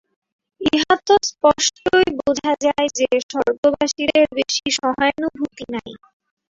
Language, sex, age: Bengali, female, 19-29